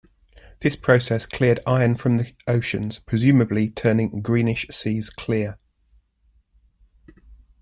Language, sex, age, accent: English, male, 40-49, England English